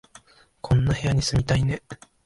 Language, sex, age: Japanese, male, 19-29